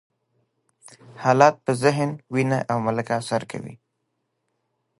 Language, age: Pashto, 30-39